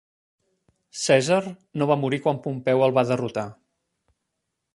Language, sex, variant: Catalan, male, Central